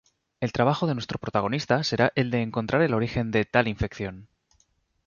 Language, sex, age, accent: Spanish, male, 30-39, España: Norte peninsular (Asturias, Castilla y León, Cantabria, País Vasco, Navarra, Aragón, La Rioja, Guadalajara, Cuenca)